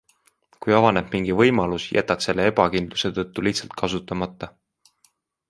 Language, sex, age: Estonian, male, 19-29